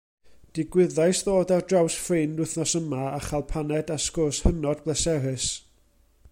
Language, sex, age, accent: Welsh, male, 40-49, Y Deyrnas Unedig Cymraeg